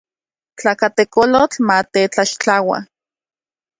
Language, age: Central Puebla Nahuatl, 30-39